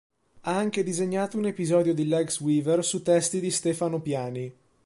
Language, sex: Italian, male